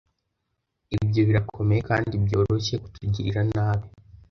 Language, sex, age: Kinyarwanda, male, under 19